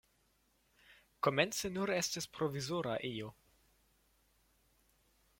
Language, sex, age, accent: Esperanto, male, 19-29, Internacia